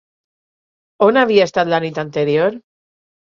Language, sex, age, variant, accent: Catalan, female, 30-39, Alacantí, valencià